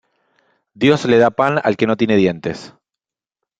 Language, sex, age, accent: Spanish, male, 40-49, Rioplatense: Argentina, Uruguay, este de Bolivia, Paraguay